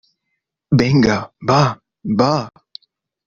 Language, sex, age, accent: Spanish, male, 19-29, América central